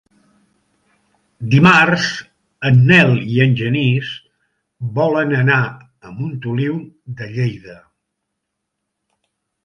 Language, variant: Catalan, Central